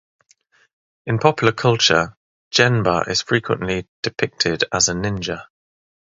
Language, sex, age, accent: English, male, 30-39, England English